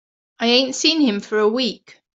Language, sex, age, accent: English, female, 30-39, England English